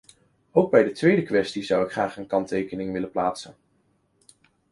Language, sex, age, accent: Dutch, male, 19-29, Nederlands Nederlands